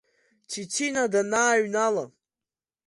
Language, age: Abkhazian, under 19